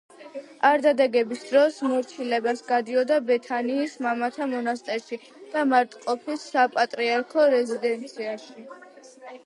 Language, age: Georgian, under 19